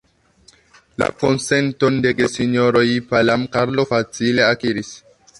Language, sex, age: Esperanto, male, 19-29